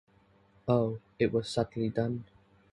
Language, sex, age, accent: English, male, 19-29, England English